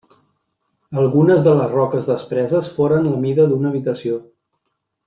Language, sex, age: Catalan, male, 30-39